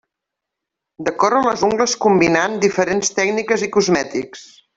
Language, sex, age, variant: Catalan, female, 40-49, Central